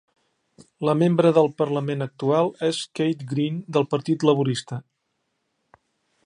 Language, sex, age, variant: Catalan, male, 40-49, Central